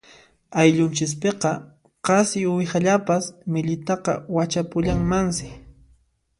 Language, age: Puno Quechua, 19-29